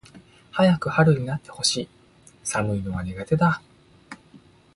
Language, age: Japanese, 19-29